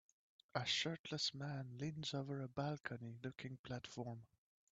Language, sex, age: English, male, 19-29